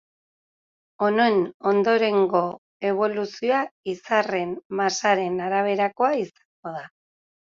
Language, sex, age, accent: Basque, female, 50-59, Erdialdekoa edo Nafarra (Gipuzkoa, Nafarroa)